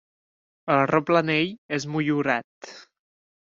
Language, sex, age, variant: Catalan, male, 19-29, Septentrional